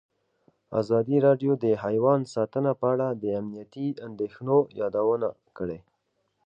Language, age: Pashto, 19-29